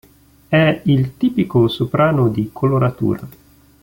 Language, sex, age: Italian, male, 19-29